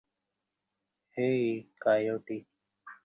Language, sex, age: Bengali, male, 19-29